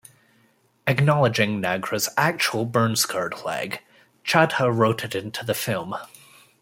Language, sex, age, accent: English, male, 30-39, United States English